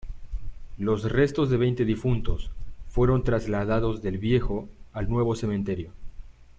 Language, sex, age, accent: Spanish, male, 19-29, México